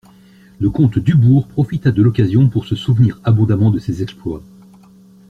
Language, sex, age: French, male, 60-69